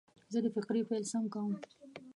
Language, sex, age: Pashto, female, 30-39